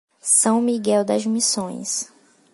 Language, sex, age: Portuguese, female, 19-29